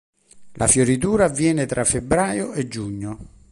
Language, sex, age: Italian, male, 60-69